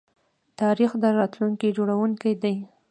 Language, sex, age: Pashto, female, 19-29